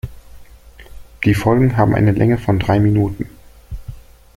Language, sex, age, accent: German, male, 30-39, Deutschland Deutsch